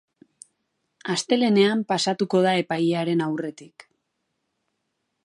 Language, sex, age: Basque, female, 30-39